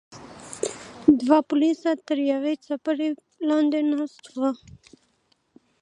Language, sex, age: Pashto, female, 19-29